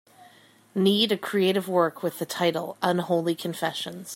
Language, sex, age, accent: English, female, 30-39, Canadian English